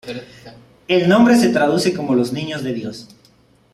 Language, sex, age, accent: Spanish, male, 30-39, México